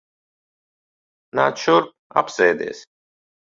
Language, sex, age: Latvian, male, 40-49